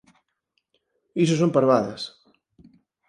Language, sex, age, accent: Galician, male, 30-39, Normativo (estándar)